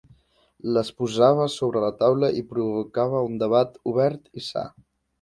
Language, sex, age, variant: Catalan, male, 19-29, Central